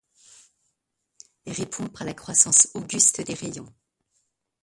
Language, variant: French, Français de métropole